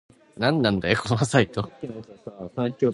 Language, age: Japanese, 19-29